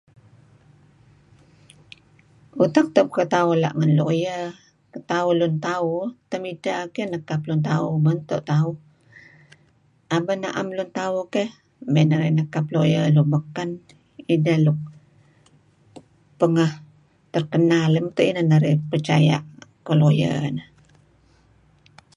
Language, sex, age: Kelabit, female, 60-69